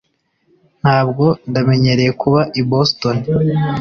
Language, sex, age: Kinyarwanda, male, 19-29